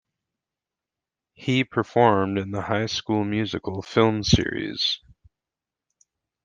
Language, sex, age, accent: English, male, 40-49, United States English